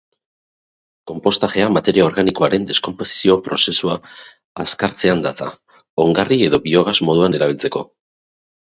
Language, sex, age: Basque, male, 30-39